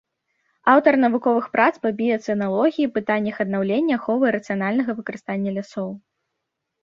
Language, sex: Belarusian, female